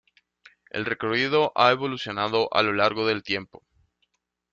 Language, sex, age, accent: Spanish, male, 30-39, Caribe: Cuba, Venezuela, Puerto Rico, República Dominicana, Panamá, Colombia caribeña, México caribeño, Costa del golfo de México